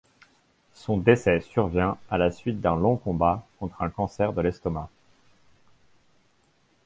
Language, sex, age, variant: French, male, 19-29, Français de métropole